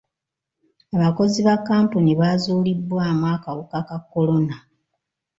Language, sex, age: Ganda, female, 60-69